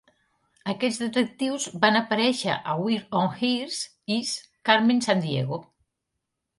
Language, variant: Catalan, Central